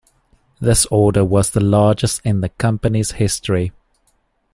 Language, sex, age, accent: English, male, 30-39, Southern African (South Africa, Zimbabwe, Namibia)